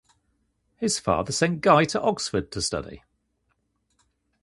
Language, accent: English, England English